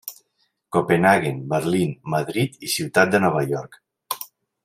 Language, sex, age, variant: Catalan, male, 40-49, Central